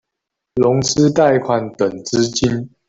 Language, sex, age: Chinese, male, 19-29